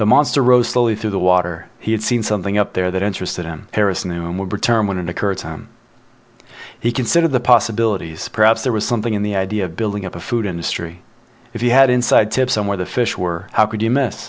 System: none